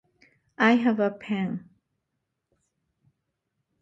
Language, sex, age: Japanese, female, 40-49